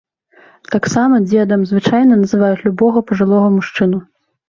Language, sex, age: Belarusian, female, 19-29